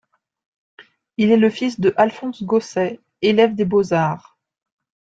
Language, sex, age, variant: French, female, 30-39, Français de métropole